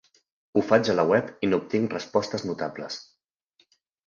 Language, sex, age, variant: Catalan, male, 19-29, Central